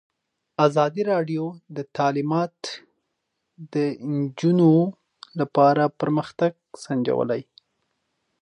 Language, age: Pashto, 19-29